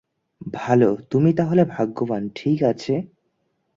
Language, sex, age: Bengali, male, under 19